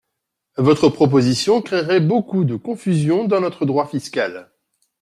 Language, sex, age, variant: French, male, 40-49, Français de métropole